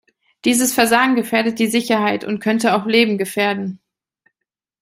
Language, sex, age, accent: German, female, 30-39, Deutschland Deutsch